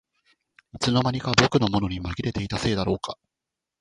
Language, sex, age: Japanese, female, 19-29